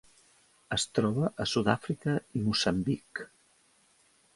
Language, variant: Catalan, Central